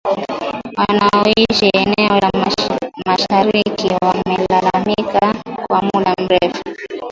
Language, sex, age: Swahili, female, 19-29